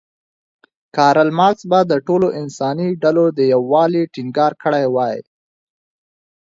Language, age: Pashto, under 19